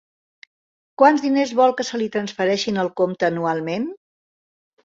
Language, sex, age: Catalan, female, 60-69